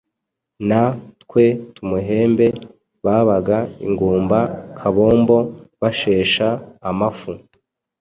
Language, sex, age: Kinyarwanda, male, 19-29